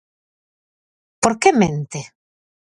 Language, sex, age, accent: Galician, female, 40-49, Normativo (estándar)